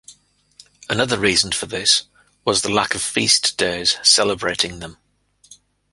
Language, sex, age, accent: English, male, 50-59, England English